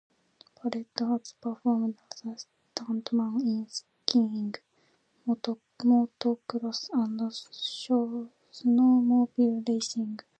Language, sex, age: English, female, 19-29